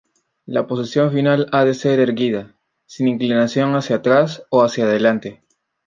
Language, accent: Spanish, Andino-Pacífico: Colombia, Perú, Ecuador, oeste de Bolivia y Venezuela andina